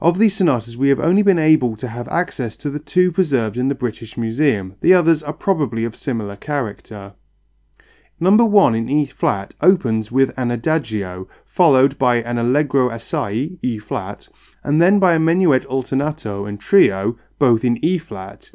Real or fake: real